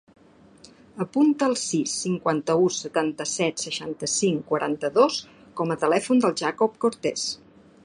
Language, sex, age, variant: Catalan, female, 50-59, Central